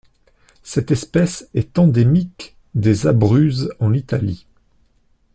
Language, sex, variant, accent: French, male, Français d'Europe, Français de Suisse